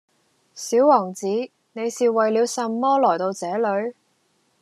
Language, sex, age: Cantonese, female, 19-29